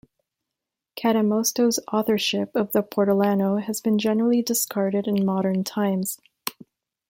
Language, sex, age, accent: English, female, 19-29, Canadian English